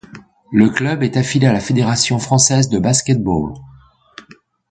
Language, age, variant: French, 50-59, Français de métropole